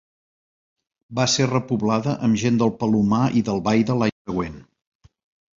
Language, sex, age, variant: Catalan, male, 50-59, Central